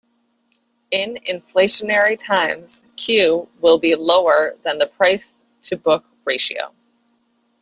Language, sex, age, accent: English, female, 30-39, United States English